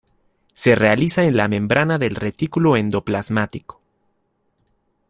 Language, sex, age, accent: Spanish, male, 30-39, México